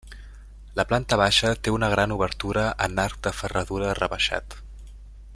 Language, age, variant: Catalan, 19-29, Central